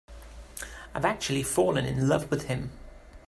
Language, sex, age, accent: English, male, 50-59, Welsh English